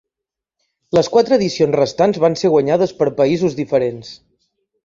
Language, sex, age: Catalan, male, 30-39